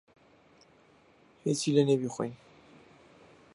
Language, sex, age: Central Kurdish, male, 19-29